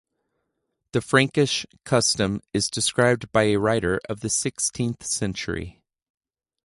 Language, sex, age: English, male, 30-39